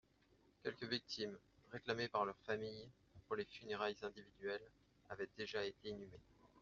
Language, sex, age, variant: French, male, 30-39, Français de métropole